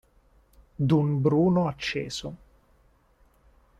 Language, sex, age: Italian, male, 19-29